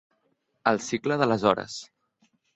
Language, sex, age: Catalan, male, under 19